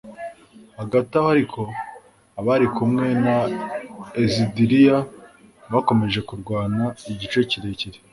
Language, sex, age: Kinyarwanda, male, 19-29